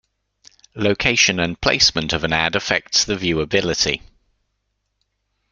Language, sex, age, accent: English, male, 40-49, England English